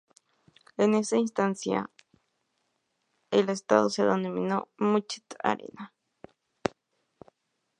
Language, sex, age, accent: Spanish, female, under 19, México